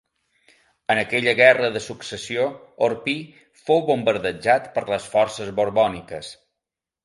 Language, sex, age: Catalan, male, 40-49